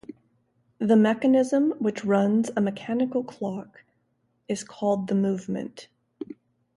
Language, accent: English, United States English